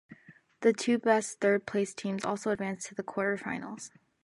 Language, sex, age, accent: English, female, under 19, United States English